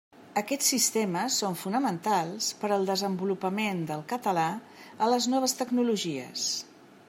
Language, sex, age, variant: Catalan, female, 50-59, Central